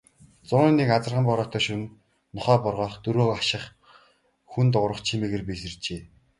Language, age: Mongolian, 19-29